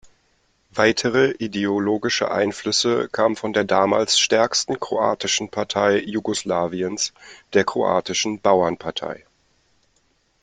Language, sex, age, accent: German, male, 30-39, Deutschland Deutsch